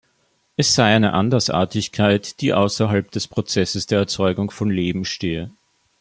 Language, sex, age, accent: German, male, 19-29, Österreichisches Deutsch